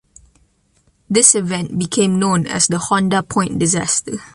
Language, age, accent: English, under 19, United States English